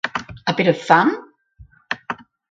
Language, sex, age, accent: English, female, 60-69, Australian English